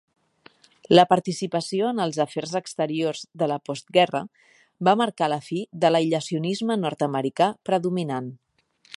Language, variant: Catalan, Central